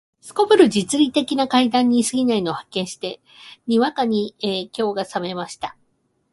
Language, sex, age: Japanese, female, 50-59